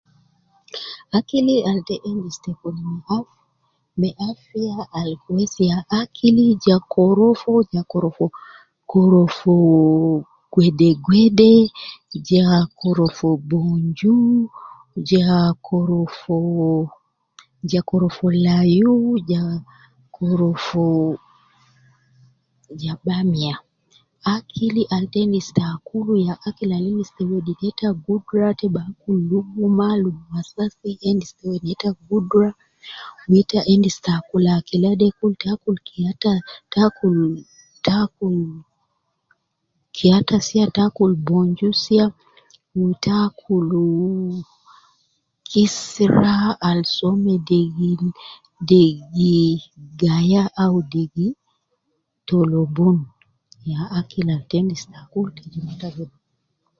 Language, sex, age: Nubi, female, 50-59